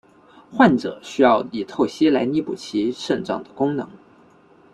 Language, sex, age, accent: Chinese, male, 19-29, 出生地：广东省